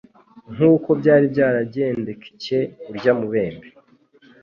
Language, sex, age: Kinyarwanda, male, 19-29